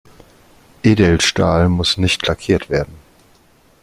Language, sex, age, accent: German, male, 40-49, Deutschland Deutsch